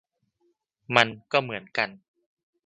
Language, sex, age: Thai, male, 19-29